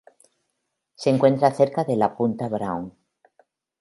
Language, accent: Spanish, España: Centro-Sur peninsular (Madrid, Toledo, Castilla-La Mancha)